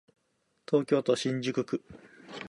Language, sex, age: Japanese, male, 40-49